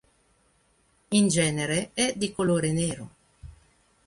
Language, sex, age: Italian, female, 50-59